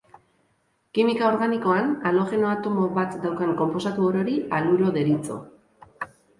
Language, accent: Basque, Mendebalekoa (Araba, Bizkaia, Gipuzkoako mendebaleko herri batzuk)